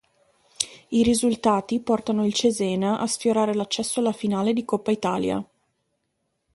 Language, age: Italian, 19-29